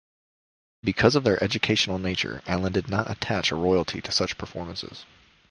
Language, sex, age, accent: English, male, 19-29, United States English